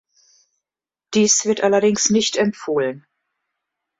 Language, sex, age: German, female, 50-59